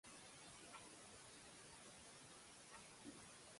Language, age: English, 19-29